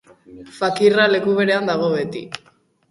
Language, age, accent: Basque, under 19, Mendebalekoa (Araba, Bizkaia, Gipuzkoako mendebaleko herri batzuk)